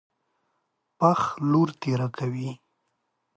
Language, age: Pashto, 30-39